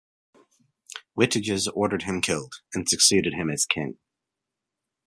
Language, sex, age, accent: English, male, 30-39, Canadian English